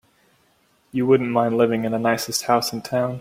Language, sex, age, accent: English, male, 30-39, United States English